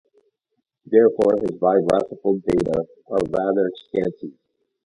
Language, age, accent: English, 40-49, United States English